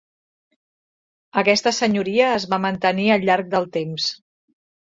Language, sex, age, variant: Catalan, female, 40-49, Central